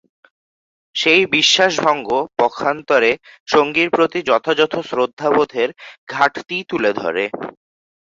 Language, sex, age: Bengali, male, under 19